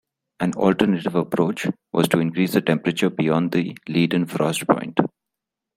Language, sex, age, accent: English, male, 30-39, India and South Asia (India, Pakistan, Sri Lanka)